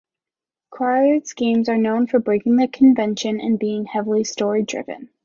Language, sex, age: English, female, 19-29